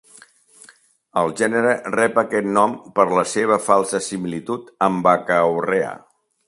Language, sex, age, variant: Catalan, male, 60-69, Septentrional